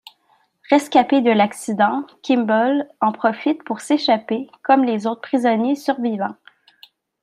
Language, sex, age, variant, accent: French, female, 19-29, Français d'Amérique du Nord, Français du Canada